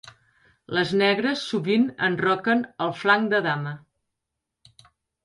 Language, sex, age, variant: Catalan, female, 40-49, Septentrional